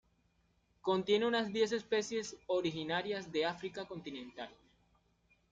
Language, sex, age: Spanish, male, 19-29